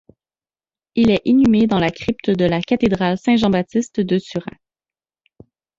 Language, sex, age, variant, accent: French, female, 30-39, Français d'Amérique du Nord, Français du Canada